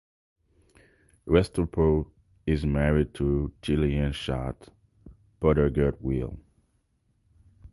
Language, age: English, 30-39